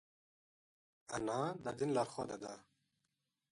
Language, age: Pashto, 19-29